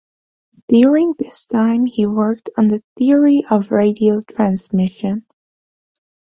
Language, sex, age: English, female, 19-29